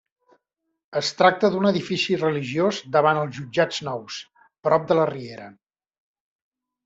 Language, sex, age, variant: Catalan, male, 40-49, Central